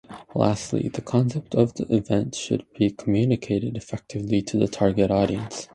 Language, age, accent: English, 19-29, United States English